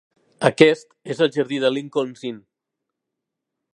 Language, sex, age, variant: Catalan, male, 40-49, Central